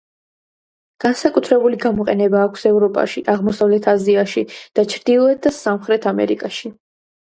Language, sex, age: Georgian, female, under 19